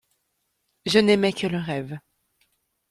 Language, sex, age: French, female, 30-39